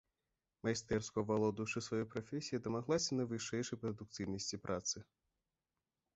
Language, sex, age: Belarusian, male, under 19